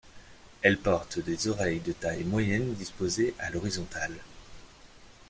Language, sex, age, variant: French, male, 30-39, Français de métropole